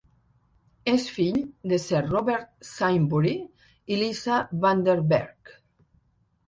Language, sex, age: Catalan, female, 50-59